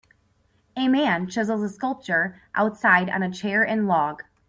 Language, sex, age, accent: English, female, 30-39, United States English